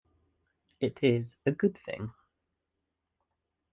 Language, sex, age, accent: English, male, 30-39, England English